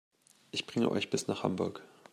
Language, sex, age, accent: German, male, 19-29, Deutschland Deutsch